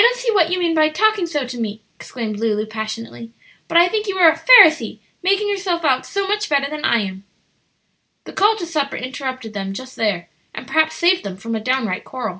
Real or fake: real